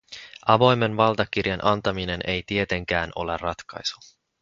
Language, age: Finnish, 19-29